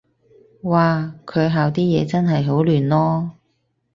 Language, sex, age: Cantonese, female, 30-39